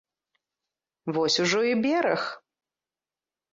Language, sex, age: Belarusian, female, 30-39